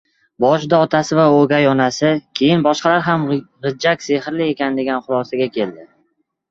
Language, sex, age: Uzbek, male, 19-29